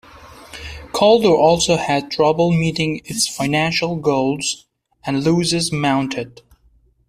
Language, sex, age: English, male, 19-29